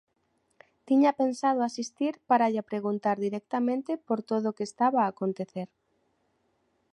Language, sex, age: Galician, female, 19-29